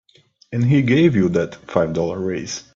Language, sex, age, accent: English, male, 40-49, United States English